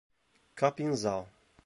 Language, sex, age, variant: Portuguese, male, 19-29, Portuguese (Brasil)